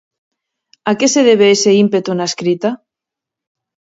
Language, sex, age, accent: Galician, female, 30-39, Normativo (estándar)